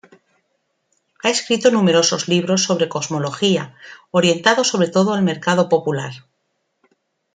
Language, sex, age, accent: Spanish, female, 40-49, España: Norte peninsular (Asturias, Castilla y León, Cantabria, País Vasco, Navarra, Aragón, La Rioja, Guadalajara, Cuenca)